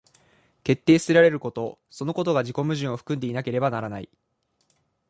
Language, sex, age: Japanese, male, 19-29